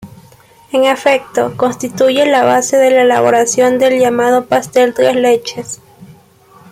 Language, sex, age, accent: Spanish, female, 19-29, Andino-Pacífico: Colombia, Perú, Ecuador, oeste de Bolivia y Venezuela andina